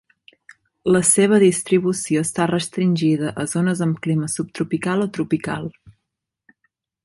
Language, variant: Catalan, Central